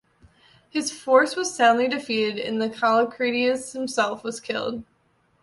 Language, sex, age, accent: English, female, 19-29, United States English